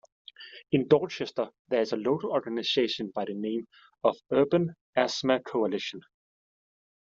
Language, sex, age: English, male, 19-29